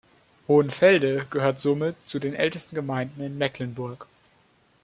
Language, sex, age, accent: German, male, 19-29, Deutschland Deutsch